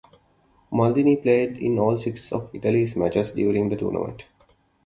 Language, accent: English, India and South Asia (India, Pakistan, Sri Lanka)